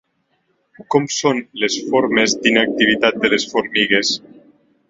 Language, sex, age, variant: Catalan, male, 19-29, Nord-Occidental